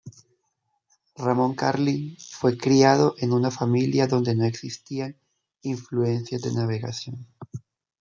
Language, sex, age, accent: Spanish, male, 30-39, Andino-Pacífico: Colombia, Perú, Ecuador, oeste de Bolivia y Venezuela andina